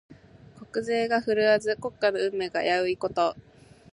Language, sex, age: Japanese, female, 19-29